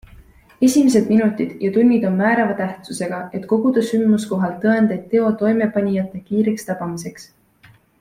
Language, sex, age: Estonian, female, 19-29